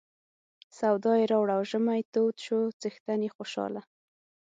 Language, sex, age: Pashto, female, 19-29